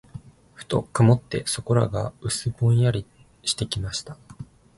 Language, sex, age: Japanese, male, 19-29